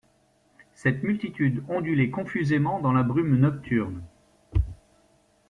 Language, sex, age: French, male, 60-69